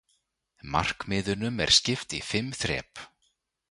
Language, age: Icelandic, 30-39